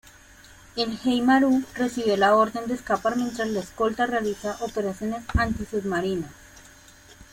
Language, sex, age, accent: Spanish, female, 19-29, Caribe: Cuba, Venezuela, Puerto Rico, República Dominicana, Panamá, Colombia caribeña, México caribeño, Costa del golfo de México